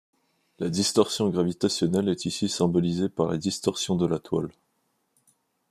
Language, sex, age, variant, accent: French, male, 19-29, Français d'Europe, Français de Suisse